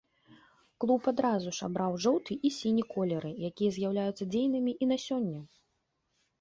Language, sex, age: Belarusian, female, 30-39